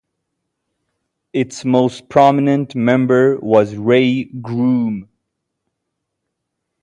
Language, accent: English, United States English